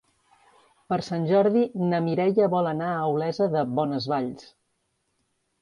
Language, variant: Catalan, Central